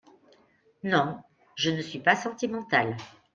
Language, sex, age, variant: French, male, 30-39, Français de métropole